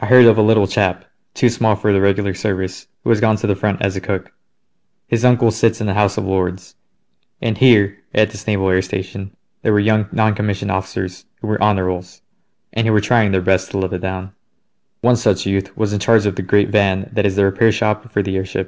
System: none